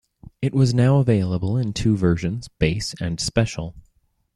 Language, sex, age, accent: English, male, 19-29, United States English